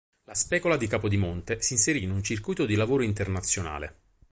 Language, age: Italian, 30-39